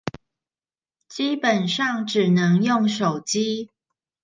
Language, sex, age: Chinese, female, 30-39